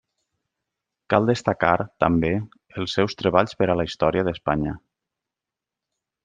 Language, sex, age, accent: Catalan, male, 30-39, valencià